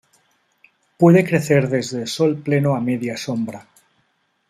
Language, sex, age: Spanish, male, 40-49